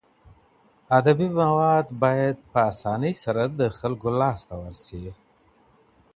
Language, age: Pashto, 30-39